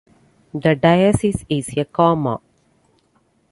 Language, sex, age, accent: English, female, 40-49, India and South Asia (India, Pakistan, Sri Lanka)